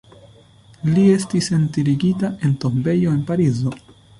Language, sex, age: Esperanto, male, 19-29